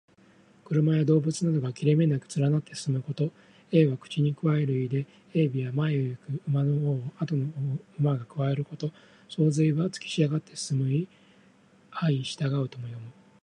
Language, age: Japanese, 40-49